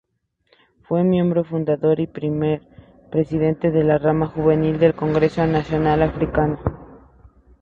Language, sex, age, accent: Spanish, female, 19-29, México